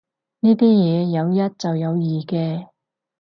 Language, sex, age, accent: Cantonese, female, 30-39, 广州音